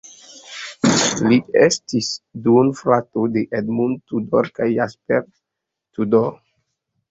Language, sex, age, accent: Esperanto, male, 30-39, Internacia